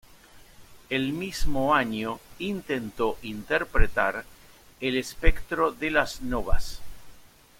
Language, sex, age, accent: Spanish, male, 60-69, Rioplatense: Argentina, Uruguay, este de Bolivia, Paraguay